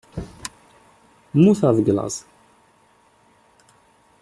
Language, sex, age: Kabyle, male, 30-39